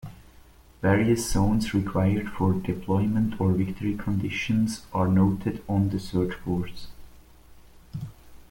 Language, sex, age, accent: English, male, 30-39, United States English